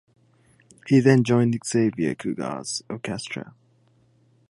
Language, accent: English, United States English